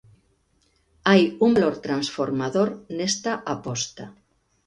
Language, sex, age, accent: Galician, female, 50-59, Oriental (común en zona oriental)